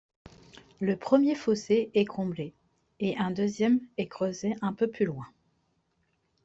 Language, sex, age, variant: French, female, 30-39, Français de métropole